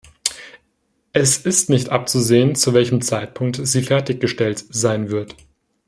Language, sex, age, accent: German, male, 19-29, Deutschland Deutsch